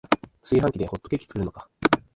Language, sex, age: Japanese, male, 19-29